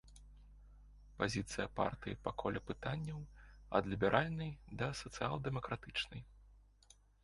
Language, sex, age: Belarusian, male, 19-29